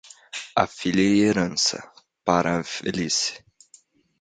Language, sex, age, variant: Portuguese, male, 19-29, Portuguese (Brasil)